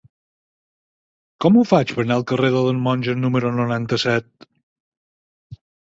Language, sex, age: Catalan, male, 50-59